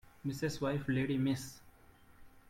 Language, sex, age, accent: English, male, 19-29, India and South Asia (India, Pakistan, Sri Lanka)